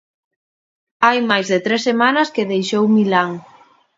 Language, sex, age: Galician, female, 30-39